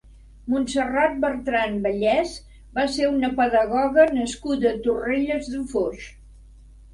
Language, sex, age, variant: Catalan, female, 60-69, Central